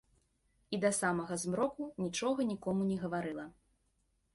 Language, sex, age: Belarusian, female, under 19